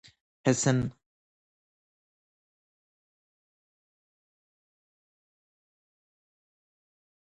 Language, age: Persian, 19-29